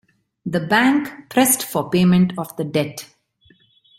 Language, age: English, 40-49